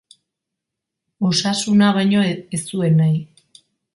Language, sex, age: Basque, female, 40-49